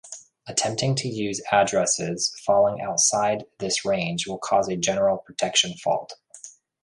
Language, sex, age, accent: English, male, 30-39, United States English